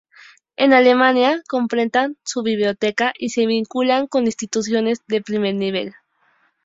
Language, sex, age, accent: Spanish, female, 19-29, México